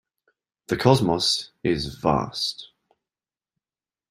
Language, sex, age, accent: English, male, 19-29, England English